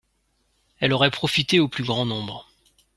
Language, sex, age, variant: French, male, 30-39, Français de métropole